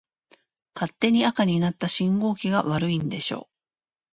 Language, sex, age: Japanese, female, 40-49